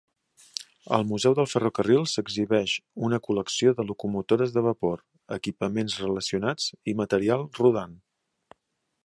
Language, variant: Catalan, Central